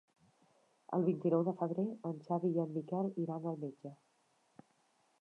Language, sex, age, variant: Catalan, female, 40-49, Central